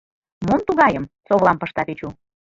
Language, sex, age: Mari, female, 40-49